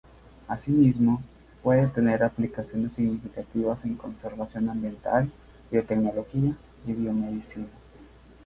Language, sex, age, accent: Spanish, male, 19-29, México